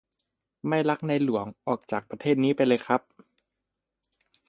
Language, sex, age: Thai, male, 19-29